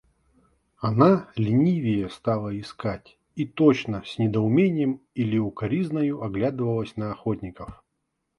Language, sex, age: Russian, male, 40-49